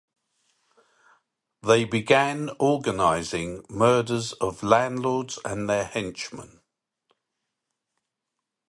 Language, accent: English, England English